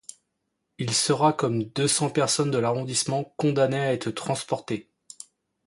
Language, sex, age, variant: French, male, 30-39, Français de métropole